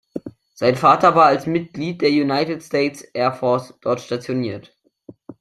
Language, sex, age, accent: German, male, under 19, Deutschland Deutsch